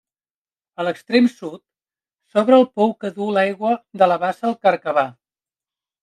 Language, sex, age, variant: Catalan, male, 30-39, Central